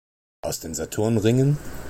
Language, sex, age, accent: German, male, 40-49, Deutschland Deutsch